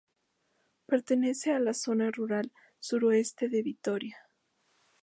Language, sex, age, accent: Spanish, female, 19-29, México